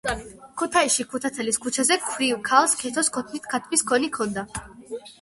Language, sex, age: Georgian, female, under 19